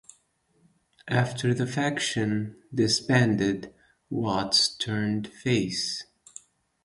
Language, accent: English, United States English